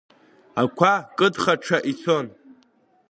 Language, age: Abkhazian, under 19